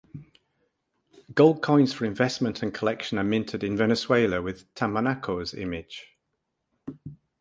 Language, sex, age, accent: English, male, 60-69, England English